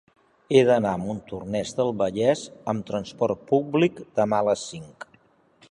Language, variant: Catalan, Central